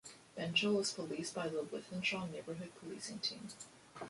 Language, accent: English, Canadian English